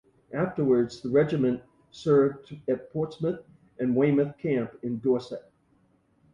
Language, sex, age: English, male, 60-69